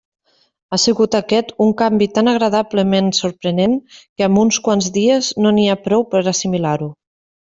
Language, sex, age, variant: Catalan, female, 40-49, Nord-Occidental